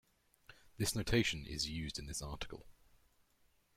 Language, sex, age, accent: English, male, under 19, England English